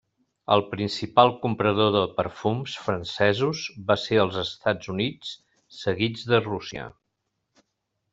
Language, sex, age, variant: Catalan, male, 60-69, Central